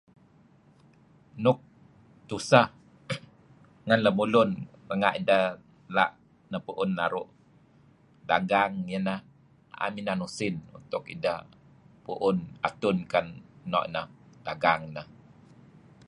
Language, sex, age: Kelabit, male, 50-59